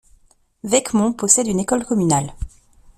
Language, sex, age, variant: French, female, 19-29, Français de métropole